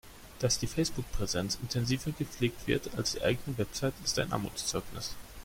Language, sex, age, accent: German, male, under 19, Deutschland Deutsch